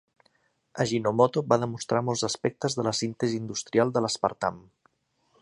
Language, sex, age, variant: Catalan, male, 50-59, Central